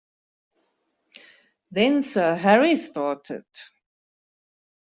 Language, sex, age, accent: English, female, 50-59, Southern African (South Africa, Zimbabwe, Namibia)